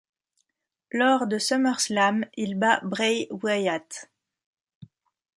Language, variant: French, Français de métropole